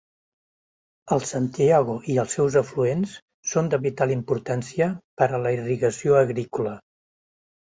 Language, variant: Catalan, Central